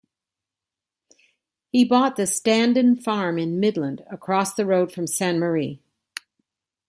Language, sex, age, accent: English, female, 60-69, United States English